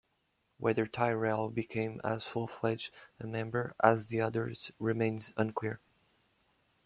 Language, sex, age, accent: English, male, 19-29, United States English